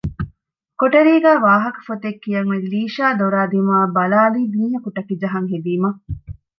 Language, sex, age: Divehi, female, 30-39